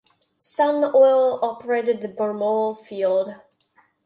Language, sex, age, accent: English, female, under 19, England English